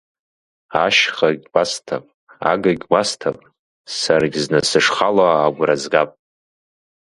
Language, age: Abkhazian, 19-29